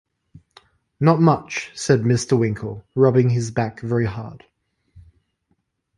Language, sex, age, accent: English, male, 19-29, Australian English